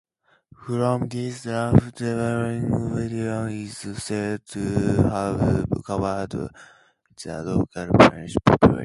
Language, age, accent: English, 19-29, United States English